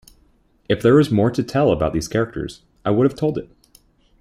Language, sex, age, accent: English, male, 19-29, United States English